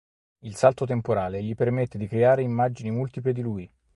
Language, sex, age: Italian, male, 30-39